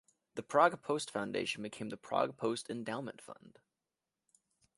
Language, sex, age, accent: English, male, under 19, United States English